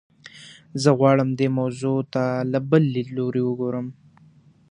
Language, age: Pashto, 19-29